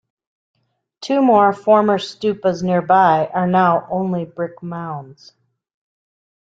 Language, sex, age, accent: English, female, 50-59, United States English